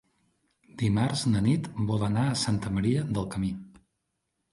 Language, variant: Catalan, Central